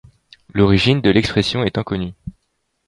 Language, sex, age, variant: French, male, under 19, Français de métropole